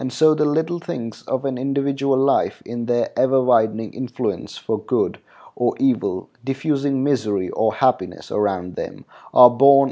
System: none